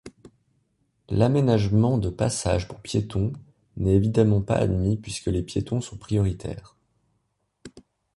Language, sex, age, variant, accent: French, male, 19-29, Français d'Europe, Français de Suisse